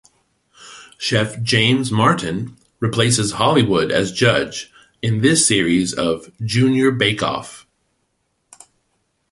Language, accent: English, United States English